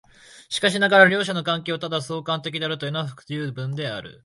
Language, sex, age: Japanese, male, 19-29